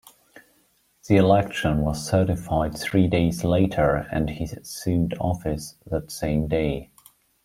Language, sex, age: English, male, 30-39